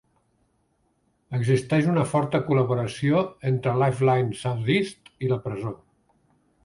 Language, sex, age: Catalan, male, 70-79